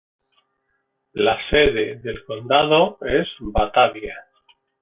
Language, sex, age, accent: Spanish, male, 50-59, España: Norte peninsular (Asturias, Castilla y León, Cantabria, País Vasco, Navarra, Aragón, La Rioja, Guadalajara, Cuenca)